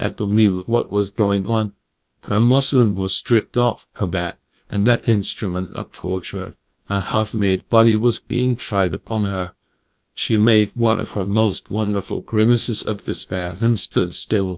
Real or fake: fake